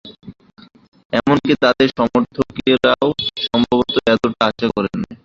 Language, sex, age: Bengali, male, 19-29